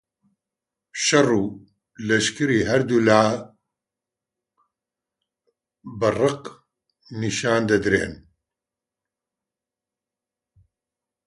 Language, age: Central Kurdish, 60-69